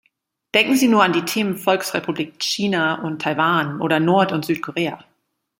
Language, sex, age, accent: German, female, 40-49, Deutschland Deutsch